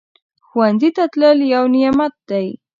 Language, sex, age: Pashto, female, under 19